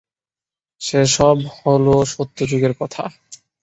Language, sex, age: Bengali, male, 19-29